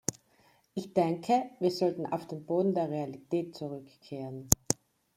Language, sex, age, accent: German, female, 30-39, Österreichisches Deutsch